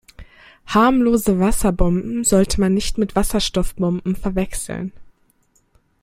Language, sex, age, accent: German, female, 19-29, Deutschland Deutsch